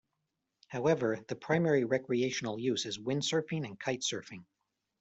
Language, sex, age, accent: English, male, 40-49, United States English